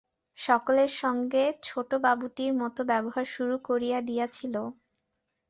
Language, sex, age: Bengali, female, 19-29